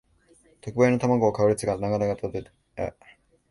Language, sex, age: Japanese, male, 19-29